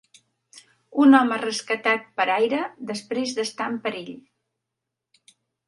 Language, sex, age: Catalan, female, 60-69